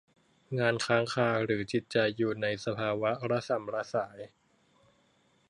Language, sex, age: Thai, male, under 19